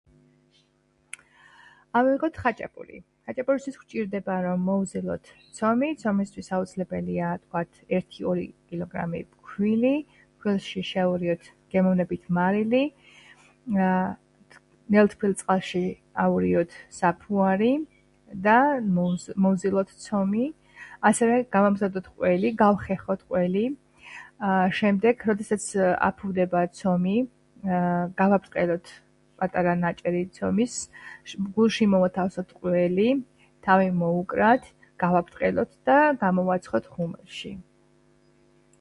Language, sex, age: Georgian, female, 40-49